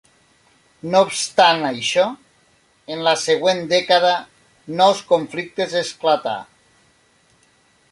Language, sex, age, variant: Catalan, male, 40-49, Nord-Occidental